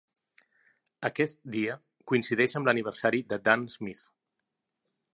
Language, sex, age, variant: Catalan, male, 40-49, Central